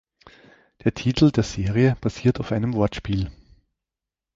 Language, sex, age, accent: German, male, 40-49, Österreichisches Deutsch